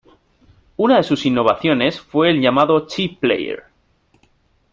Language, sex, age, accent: Spanish, male, 30-39, España: Norte peninsular (Asturias, Castilla y León, Cantabria, País Vasco, Navarra, Aragón, La Rioja, Guadalajara, Cuenca)